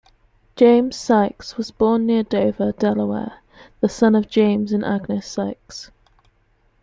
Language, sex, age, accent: English, female, 19-29, England English